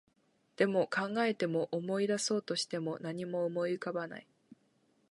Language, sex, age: Japanese, female, under 19